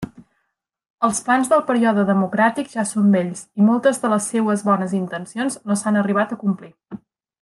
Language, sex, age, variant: Catalan, female, 30-39, Central